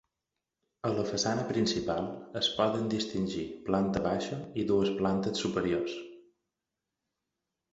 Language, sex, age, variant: Catalan, male, 40-49, Balear